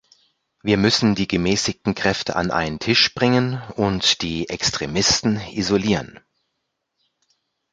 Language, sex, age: German, male, 40-49